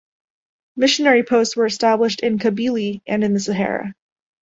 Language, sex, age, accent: English, female, 19-29, United States English